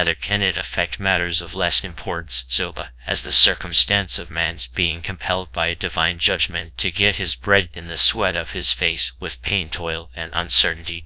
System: TTS, GradTTS